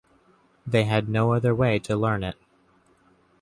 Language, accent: English, United States English